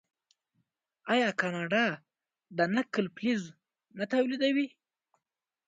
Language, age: Pashto, 19-29